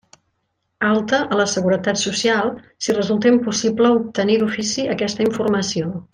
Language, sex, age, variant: Catalan, female, 50-59, Central